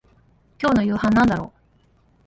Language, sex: Japanese, female